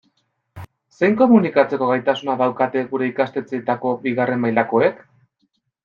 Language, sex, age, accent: Basque, male, 19-29, Mendebalekoa (Araba, Bizkaia, Gipuzkoako mendebaleko herri batzuk)